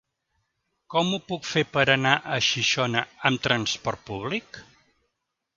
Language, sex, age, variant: Catalan, male, 50-59, Central